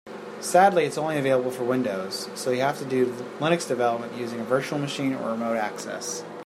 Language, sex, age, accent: English, male, 30-39, United States English